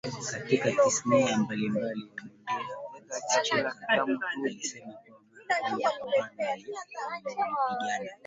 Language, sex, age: Swahili, male, 19-29